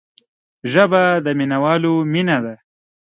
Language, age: Pashto, 19-29